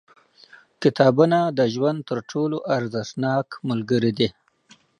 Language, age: Pashto, 40-49